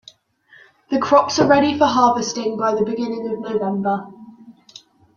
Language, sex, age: English, female, 40-49